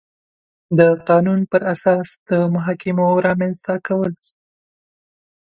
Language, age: Pashto, 19-29